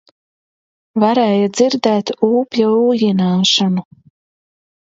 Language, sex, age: Latvian, female, 30-39